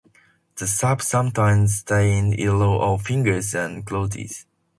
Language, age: English, under 19